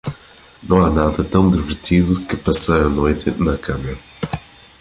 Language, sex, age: Portuguese, male, 19-29